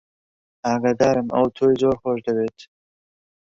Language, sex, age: Central Kurdish, male, 30-39